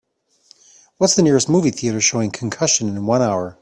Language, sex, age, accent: English, male, 40-49, United States English